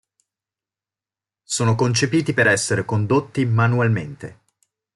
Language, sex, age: Italian, male, 40-49